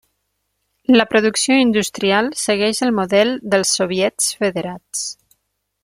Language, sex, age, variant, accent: Catalan, female, 40-49, Nord-Occidental, Tortosí